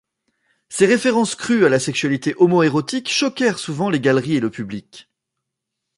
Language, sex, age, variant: French, male, 30-39, Français de métropole